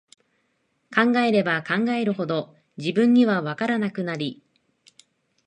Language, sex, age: Japanese, female, 30-39